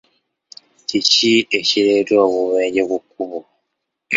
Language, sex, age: Ganda, male, 19-29